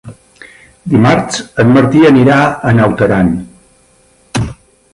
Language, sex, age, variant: Catalan, male, 60-69, Central